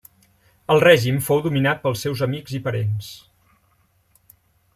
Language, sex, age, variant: Catalan, male, 50-59, Central